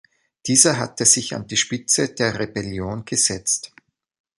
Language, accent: German, Österreichisches Deutsch